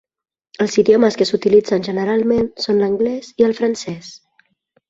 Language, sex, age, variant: Catalan, female, 30-39, Central